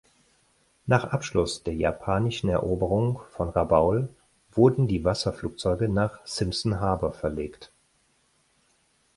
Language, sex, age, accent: German, male, 40-49, Deutschland Deutsch